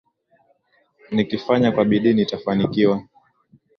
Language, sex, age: Swahili, male, 19-29